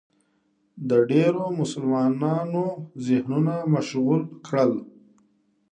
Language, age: Pashto, 30-39